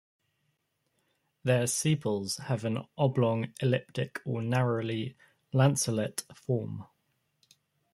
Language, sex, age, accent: English, male, 19-29, England English